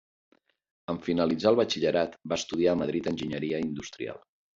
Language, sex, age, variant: Catalan, male, 50-59, Central